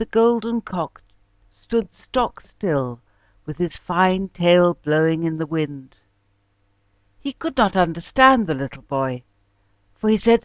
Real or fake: real